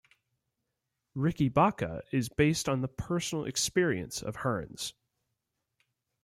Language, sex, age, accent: English, male, 19-29, United States English